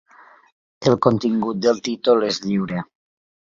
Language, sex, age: Catalan, female, 60-69